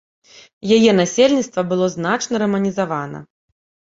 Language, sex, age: Belarusian, female, 30-39